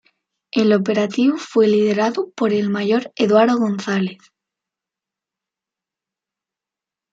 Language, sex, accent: Spanish, female, España: Sur peninsular (Andalucia, Extremadura, Murcia)